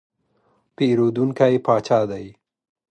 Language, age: Pashto, 30-39